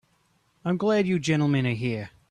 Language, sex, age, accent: English, male, 30-39, United States English